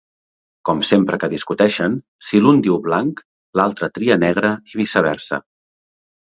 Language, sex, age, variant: Catalan, male, 40-49, Central